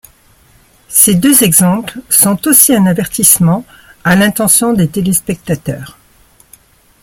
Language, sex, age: French, male, 60-69